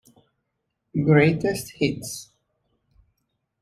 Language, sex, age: Italian, female, 19-29